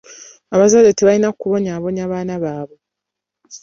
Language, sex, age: Ganda, female, 19-29